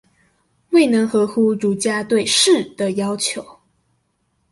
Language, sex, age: Chinese, female, under 19